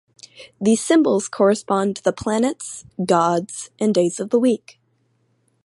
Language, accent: English, United States English